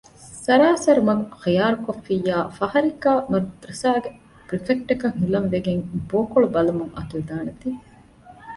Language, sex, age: Divehi, female, 40-49